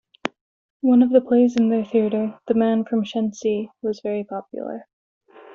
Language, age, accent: English, 19-29, United States English